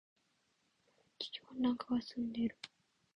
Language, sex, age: Japanese, female, under 19